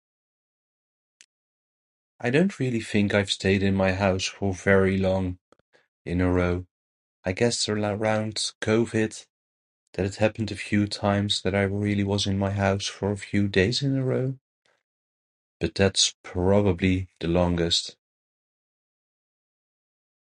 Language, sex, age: English, male, 30-39